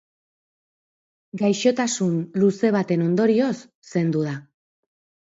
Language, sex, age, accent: Basque, female, 40-49, Erdialdekoa edo Nafarra (Gipuzkoa, Nafarroa)